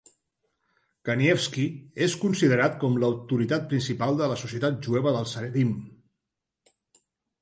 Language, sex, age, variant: Catalan, male, 50-59, Central